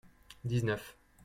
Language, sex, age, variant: French, male, 30-39, Français de métropole